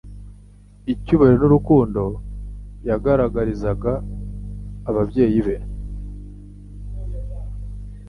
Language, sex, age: Kinyarwanda, male, 19-29